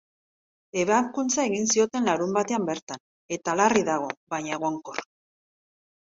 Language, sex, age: Basque, female, 40-49